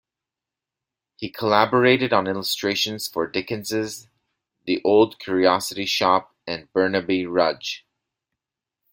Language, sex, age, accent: English, male, 30-39, Canadian English